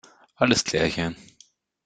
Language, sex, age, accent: German, male, 30-39, Deutschland Deutsch